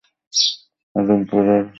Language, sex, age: Bengali, male, under 19